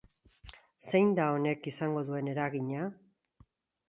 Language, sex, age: Basque, female, 50-59